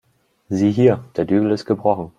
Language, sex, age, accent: German, male, 30-39, Deutschland Deutsch